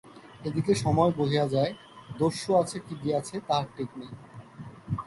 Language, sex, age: Bengali, male, 19-29